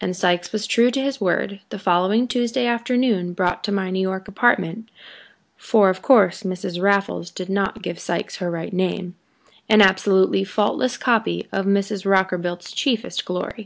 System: none